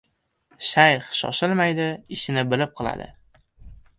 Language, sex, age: Uzbek, male, under 19